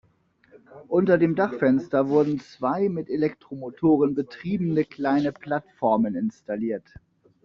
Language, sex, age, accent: German, male, 30-39, Deutschland Deutsch